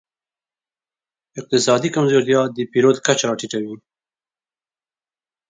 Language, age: Pashto, 19-29